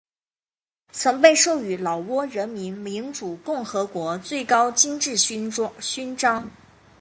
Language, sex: Chinese, female